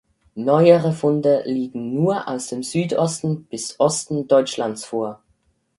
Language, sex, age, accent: German, male, under 19, Schweizerdeutsch